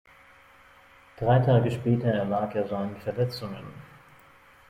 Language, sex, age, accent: German, male, 40-49, Deutschland Deutsch